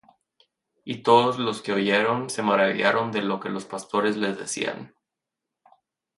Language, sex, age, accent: Spanish, male, 30-39, México